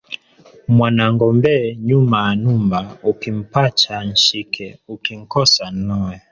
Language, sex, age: Swahili, male, 30-39